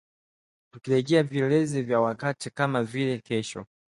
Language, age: Swahili, 19-29